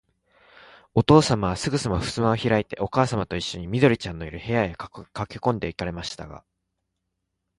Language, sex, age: Japanese, male, 40-49